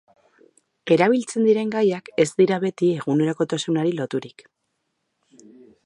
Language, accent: Basque, Mendebalekoa (Araba, Bizkaia, Gipuzkoako mendebaleko herri batzuk)